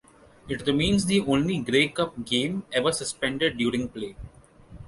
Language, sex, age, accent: English, male, 19-29, India and South Asia (India, Pakistan, Sri Lanka)